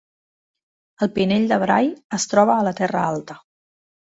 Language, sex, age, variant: Catalan, female, 40-49, Central